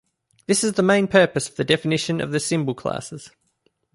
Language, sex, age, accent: English, male, 19-29, Australian English